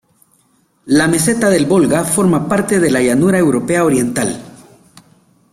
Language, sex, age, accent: Spanish, male, 40-49, América central